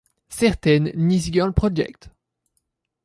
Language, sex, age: French, male, under 19